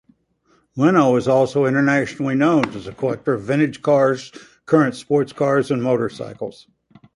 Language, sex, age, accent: English, male, 70-79, United States English